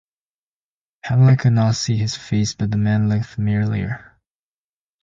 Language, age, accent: English, under 19, United States English